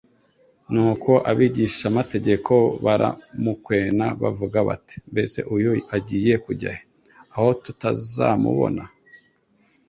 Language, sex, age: Kinyarwanda, male, 40-49